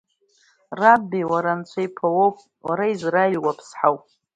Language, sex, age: Abkhazian, female, 30-39